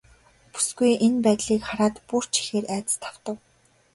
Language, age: Mongolian, 19-29